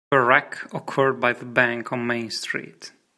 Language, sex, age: English, male, 30-39